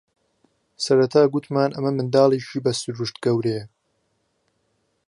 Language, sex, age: Central Kurdish, male, 19-29